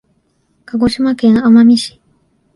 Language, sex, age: Japanese, female, 19-29